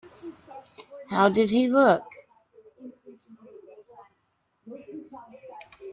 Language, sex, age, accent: English, female, 50-59, United States English